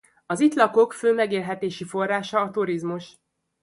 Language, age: Hungarian, 30-39